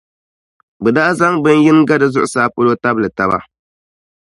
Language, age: Dagbani, 19-29